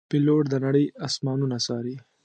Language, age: Pashto, 30-39